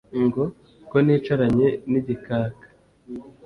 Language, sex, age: Kinyarwanda, male, 19-29